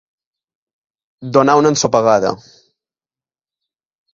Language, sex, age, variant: Catalan, male, 19-29, Balear